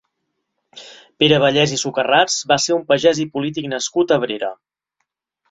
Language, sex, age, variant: Catalan, male, 30-39, Central